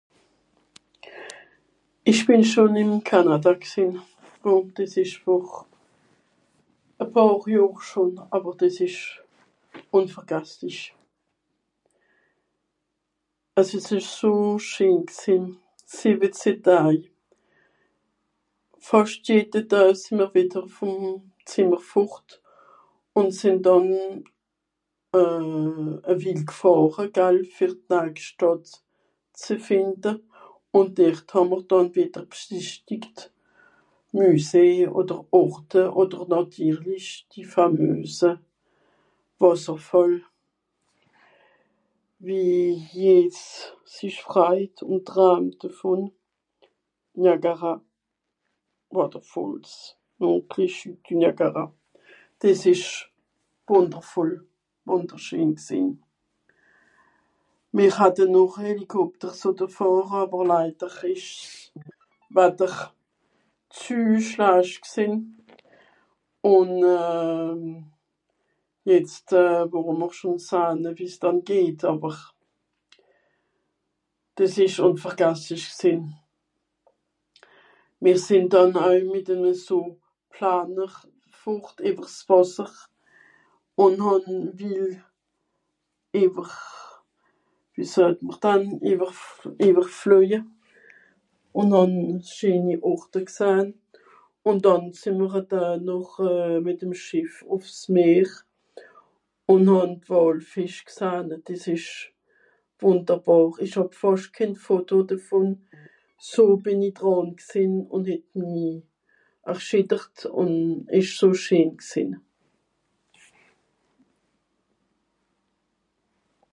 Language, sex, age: Swiss German, female, 50-59